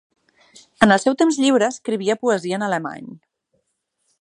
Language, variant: Catalan, Central